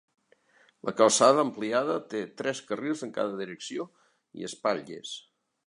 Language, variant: Catalan, Central